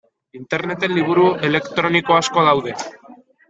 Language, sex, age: Basque, male, 19-29